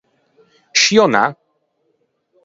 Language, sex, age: Ligurian, male, 30-39